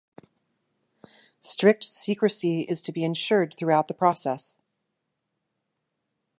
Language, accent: English, United States English